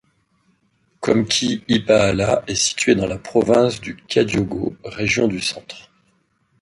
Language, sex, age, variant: French, male, 40-49, Français de métropole